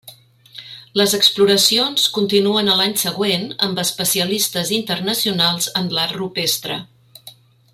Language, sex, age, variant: Catalan, female, 50-59, Central